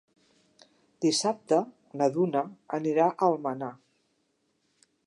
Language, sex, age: Catalan, female, 60-69